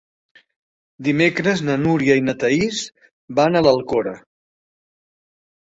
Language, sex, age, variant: Catalan, male, 60-69, Central